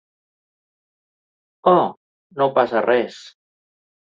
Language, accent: Catalan, valencià